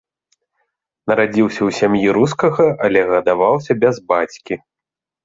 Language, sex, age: Belarusian, male, 30-39